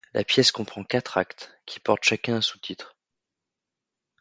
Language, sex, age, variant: French, male, 30-39, Français de métropole